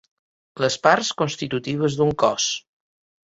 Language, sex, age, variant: Catalan, male, 50-59, Balear